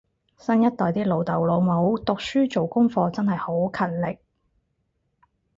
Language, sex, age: Cantonese, female, 30-39